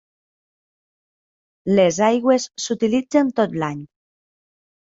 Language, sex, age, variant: Catalan, female, 30-39, Central